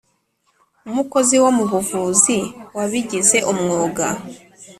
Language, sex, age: Kinyarwanda, female, 19-29